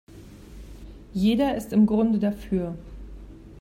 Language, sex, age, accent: German, female, 40-49, Deutschland Deutsch